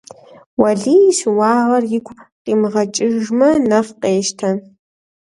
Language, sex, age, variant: Kabardian, female, under 19, Адыгэбзэ (Къэбэрдей, Кирил, псоми зэдай)